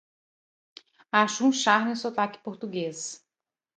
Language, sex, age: Portuguese, female, 30-39